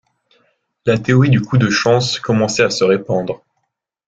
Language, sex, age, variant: French, male, 19-29, Français de métropole